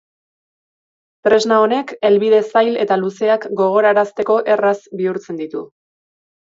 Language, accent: Basque, Erdialdekoa edo Nafarra (Gipuzkoa, Nafarroa)